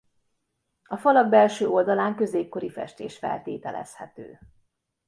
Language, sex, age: Hungarian, female, 50-59